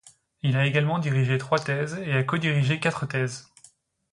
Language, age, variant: French, 19-29, Français de métropole